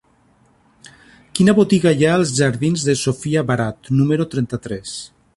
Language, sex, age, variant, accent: Catalan, male, 40-49, Valencià meridional, valencià